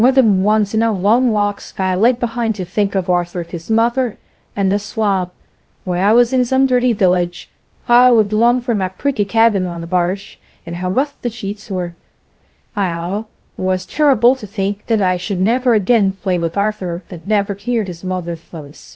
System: TTS, VITS